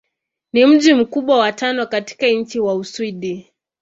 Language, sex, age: Swahili, female, 19-29